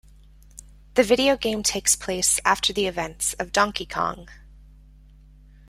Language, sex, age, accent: English, female, 30-39, United States English